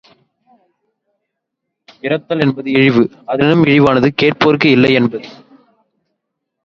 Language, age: English, 19-29